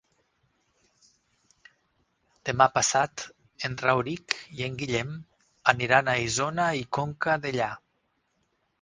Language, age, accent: Catalan, 50-59, Tortosí